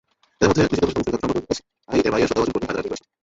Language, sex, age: Bengali, male, 19-29